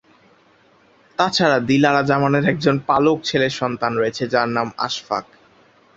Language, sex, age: Bengali, male, under 19